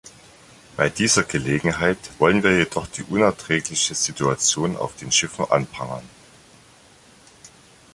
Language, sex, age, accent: German, male, 50-59, Deutschland Deutsch